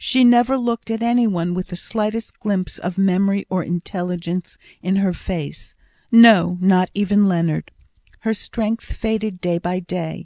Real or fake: real